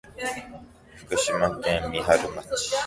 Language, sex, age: Japanese, male, 19-29